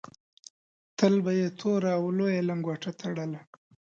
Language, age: Pashto, 30-39